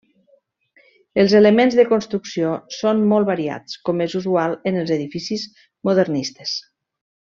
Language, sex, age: Catalan, female, 40-49